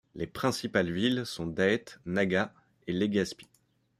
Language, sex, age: French, male, 30-39